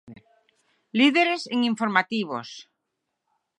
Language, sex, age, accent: Galician, male, 19-29, Central (gheada)